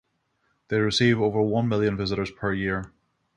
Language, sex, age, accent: English, male, 30-39, Northern Irish